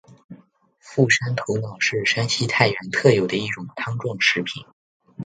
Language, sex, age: Chinese, male, under 19